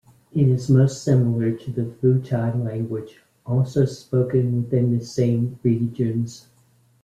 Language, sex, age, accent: English, male, 50-59, United States English